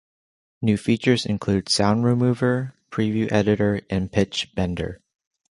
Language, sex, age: English, male, 19-29